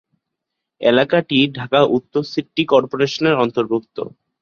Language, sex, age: Bengali, male, under 19